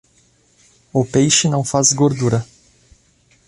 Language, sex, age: Portuguese, male, 30-39